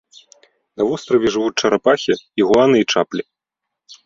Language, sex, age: Belarusian, male, 19-29